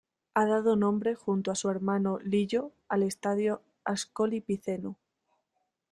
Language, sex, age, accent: Spanish, female, 19-29, España: Centro-Sur peninsular (Madrid, Toledo, Castilla-La Mancha)